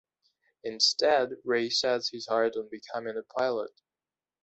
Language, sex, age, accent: English, male, 19-29, United States English